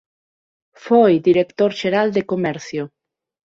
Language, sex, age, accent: Galician, female, 30-39, Normativo (estándar); Neofalante